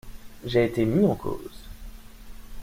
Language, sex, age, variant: French, male, 19-29, Français de métropole